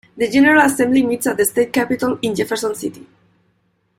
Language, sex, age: English, female, 19-29